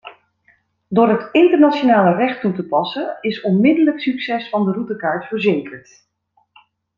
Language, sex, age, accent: Dutch, female, 40-49, Nederlands Nederlands